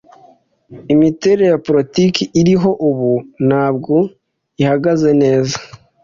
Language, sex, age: Kinyarwanda, male, 19-29